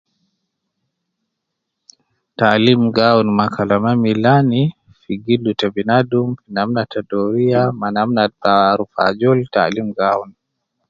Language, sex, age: Nubi, male, 50-59